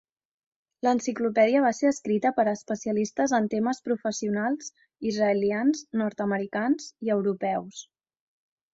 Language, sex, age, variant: Catalan, female, 30-39, Central